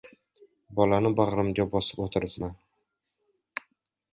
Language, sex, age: Uzbek, male, 19-29